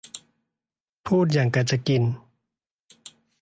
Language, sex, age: Thai, male, 40-49